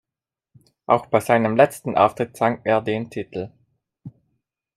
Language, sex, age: German, male, 30-39